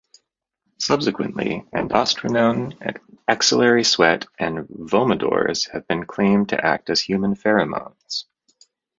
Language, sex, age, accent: English, male, 30-39, United States English